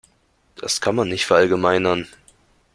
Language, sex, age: German, male, 19-29